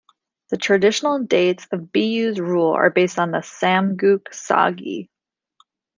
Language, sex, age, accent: English, female, 30-39, United States English